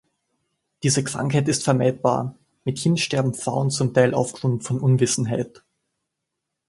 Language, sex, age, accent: German, male, 19-29, Österreichisches Deutsch